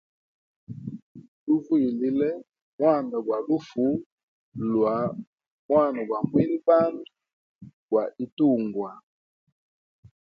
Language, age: Hemba, 40-49